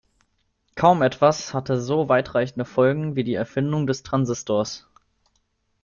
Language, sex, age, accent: German, male, 19-29, Deutschland Deutsch